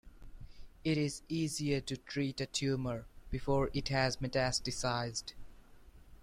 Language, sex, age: English, male, 19-29